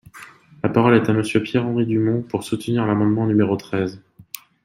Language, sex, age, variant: French, male, 30-39, Français de métropole